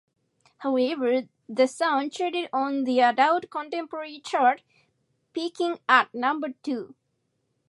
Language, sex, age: English, female, 19-29